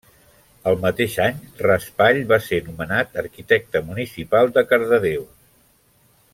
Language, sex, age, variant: Catalan, male, 60-69, Central